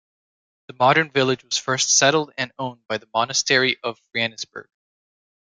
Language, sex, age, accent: English, male, 19-29, United States English